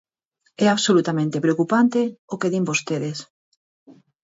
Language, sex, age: Galician, female, 40-49